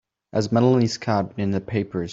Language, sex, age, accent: English, male, 19-29, United States English